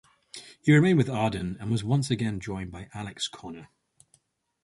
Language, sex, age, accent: English, male, 30-39, England English